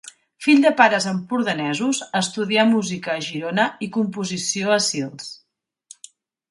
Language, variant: Catalan, Central